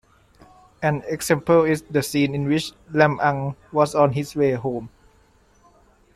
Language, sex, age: English, male, 19-29